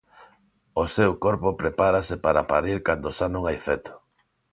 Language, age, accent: Galician, 40-49, Neofalante